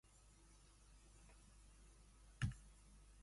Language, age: Afrikaans, 19-29